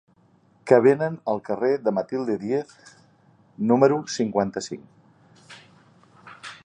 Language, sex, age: Catalan, male, 50-59